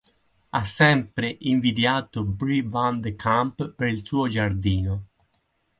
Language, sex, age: Italian, male, 50-59